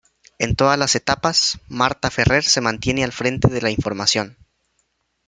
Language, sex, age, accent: Spanish, male, 19-29, América central